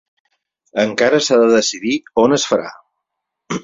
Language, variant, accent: Catalan, Central, Barceloní